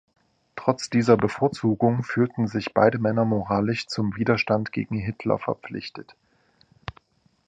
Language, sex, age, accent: German, male, 30-39, Deutschland Deutsch